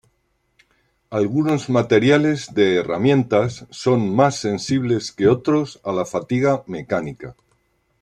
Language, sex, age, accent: Spanish, male, 60-69, España: Centro-Sur peninsular (Madrid, Toledo, Castilla-La Mancha)